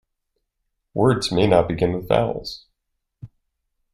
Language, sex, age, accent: English, male, 40-49, United States English